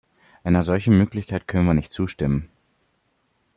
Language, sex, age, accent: German, male, under 19, Deutschland Deutsch